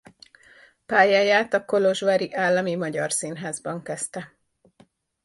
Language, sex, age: Hungarian, female, 40-49